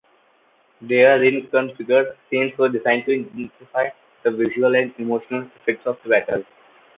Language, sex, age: English, male, under 19